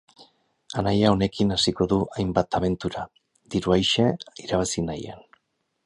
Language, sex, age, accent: Basque, male, 50-59, Erdialdekoa edo Nafarra (Gipuzkoa, Nafarroa)